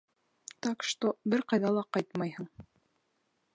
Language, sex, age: Bashkir, female, 19-29